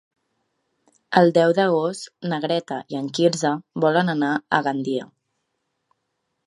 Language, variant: Catalan, Central